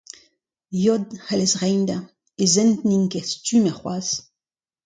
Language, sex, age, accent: Breton, female, 50-59, Kerneveg